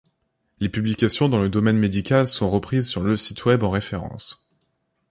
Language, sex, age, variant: French, male, under 19, Français de métropole